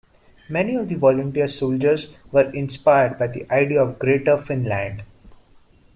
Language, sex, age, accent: English, male, under 19, India and South Asia (India, Pakistan, Sri Lanka)